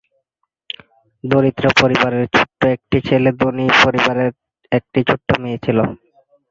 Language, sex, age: Bengali, male, 19-29